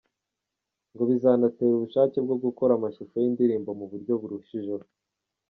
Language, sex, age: Kinyarwanda, male, 19-29